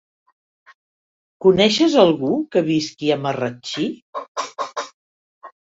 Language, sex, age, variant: Catalan, female, 60-69, Central